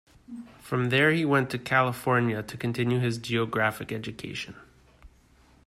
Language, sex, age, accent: English, male, 30-39, Canadian English